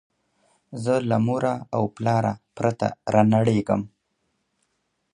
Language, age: Pashto, 30-39